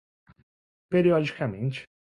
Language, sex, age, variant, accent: Portuguese, male, 19-29, Portuguese (Brasil), Gaucho